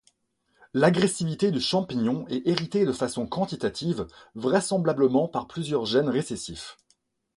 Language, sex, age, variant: French, male, 19-29, Français de métropole